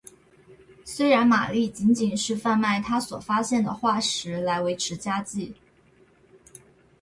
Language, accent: Chinese, 出生地：四川省